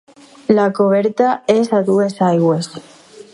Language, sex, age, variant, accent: Catalan, female, under 19, Alacantí, valencià